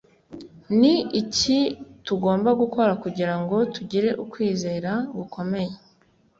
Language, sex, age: Kinyarwanda, female, 19-29